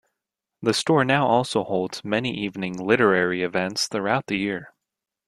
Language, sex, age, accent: English, male, 19-29, United States English